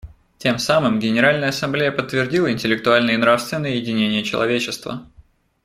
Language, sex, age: Russian, male, 19-29